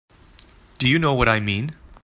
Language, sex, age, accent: English, male, 19-29, Canadian English